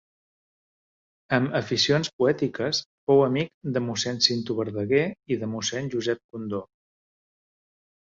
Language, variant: Catalan, Central